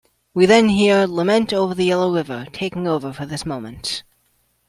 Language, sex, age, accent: English, male, 19-29, United States English